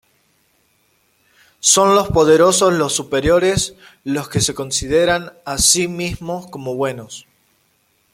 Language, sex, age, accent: Spanish, female, 19-29, Rioplatense: Argentina, Uruguay, este de Bolivia, Paraguay